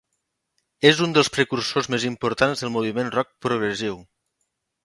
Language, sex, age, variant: Catalan, male, 30-39, Nord-Occidental